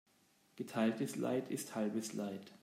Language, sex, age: German, male, 40-49